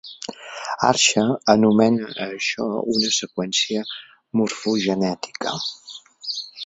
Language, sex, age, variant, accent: Catalan, male, 60-69, Central, central